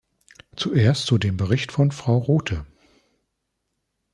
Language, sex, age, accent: German, male, 40-49, Deutschland Deutsch